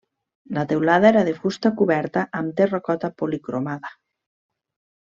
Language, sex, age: Catalan, female, 40-49